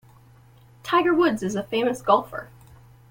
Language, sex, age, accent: English, female, 19-29, Canadian English